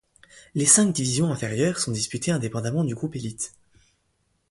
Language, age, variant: French, 19-29, Français de métropole